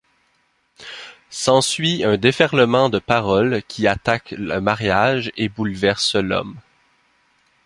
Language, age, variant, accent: French, 19-29, Français d'Amérique du Nord, Français du Canada